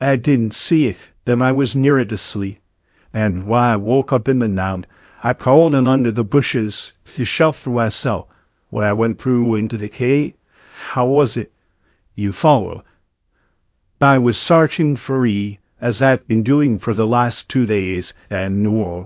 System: TTS, VITS